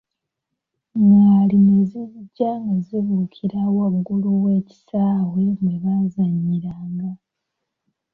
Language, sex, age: Ganda, female, 19-29